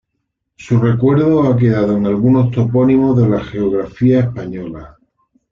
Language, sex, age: Spanish, male, 50-59